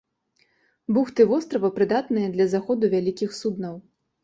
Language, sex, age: Belarusian, female, 19-29